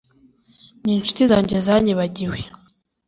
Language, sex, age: Kinyarwanda, female, under 19